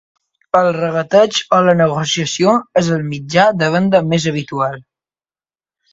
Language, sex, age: Catalan, male, under 19